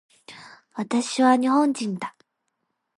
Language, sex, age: Japanese, female, 19-29